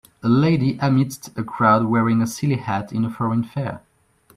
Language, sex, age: English, male, 19-29